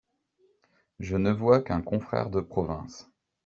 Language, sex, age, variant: French, male, 30-39, Français de métropole